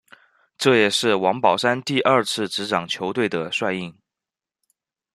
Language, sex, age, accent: Chinese, male, 19-29, 出生地：湖北省